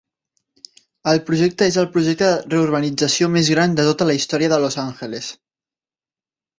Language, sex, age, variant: Catalan, male, 19-29, Central